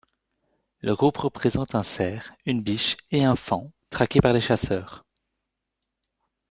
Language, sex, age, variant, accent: French, male, 19-29, Français d'Europe, Français de Belgique